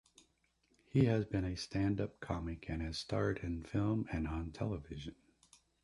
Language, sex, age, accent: English, male, 60-69, United States English